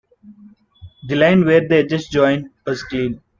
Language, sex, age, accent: English, male, 19-29, India and South Asia (India, Pakistan, Sri Lanka)